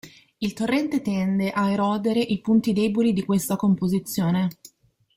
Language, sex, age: Italian, female, 30-39